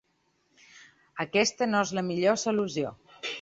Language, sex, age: Catalan, female, 30-39